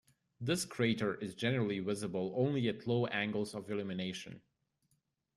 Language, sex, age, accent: English, male, 19-29, United States English